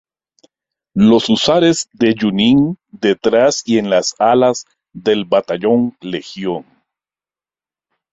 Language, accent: Spanish, América central